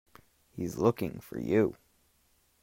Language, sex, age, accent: English, male, under 19, United States English